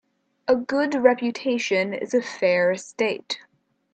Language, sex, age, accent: English, female, under 19, United States English